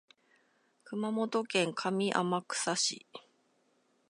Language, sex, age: Japanese, female, 40-49